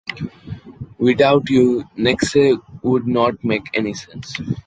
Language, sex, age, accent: English, male, 19-29, India and South Asia (India, Pakistan, Sri Lanka)